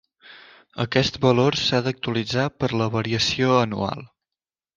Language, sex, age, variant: Catalan, male, under 19, Central